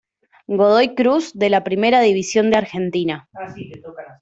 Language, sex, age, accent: Spanish, female, 19-29, Rioplatense: Argentina, Uruguay, este de Bolivia, Paraguay